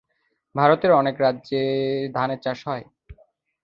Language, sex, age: Bengali, male, 19-29